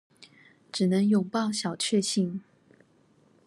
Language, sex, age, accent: Chinese, female, 40-49, 出生地：臺北市